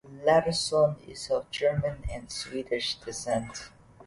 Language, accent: English, Malaysian English